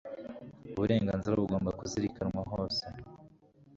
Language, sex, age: Kinyarwanda, male, 19-29